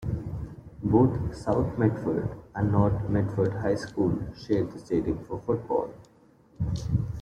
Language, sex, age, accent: English, male, 19-29, India and South Asia (India, Pakistan, Sri Lanka)